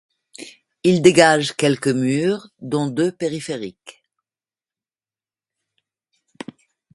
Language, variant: French, Français de métropole